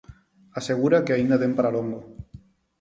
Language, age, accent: Galician, 30-39, Neofalante